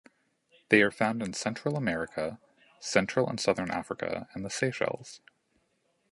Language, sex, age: English, male, 30-39